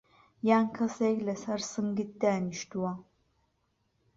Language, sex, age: Central Kurdish, female, 19-29